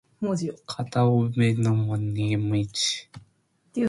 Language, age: Luo (Kenya and Tanzania), under 19